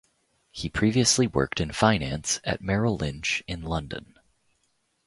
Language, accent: English, United States English